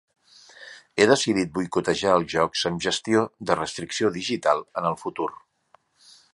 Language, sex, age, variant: Catalan, male, 50-59, Central